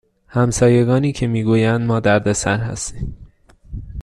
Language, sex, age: Persian, male, 19-29